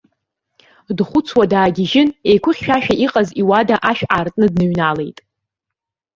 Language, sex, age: Abkhazian, female, under 19